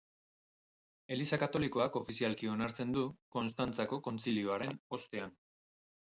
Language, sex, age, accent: Basque, male, 40-49, Mendebalekoa (Araba, Bizkaia, Gipuzkoako mendebaleko herri batzuk)